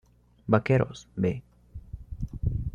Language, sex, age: Spanish, male, under 19